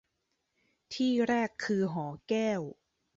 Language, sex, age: Thai, female, 30-39